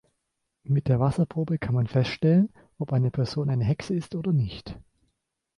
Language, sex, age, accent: German, male, 19-29, Deutschland Deutsch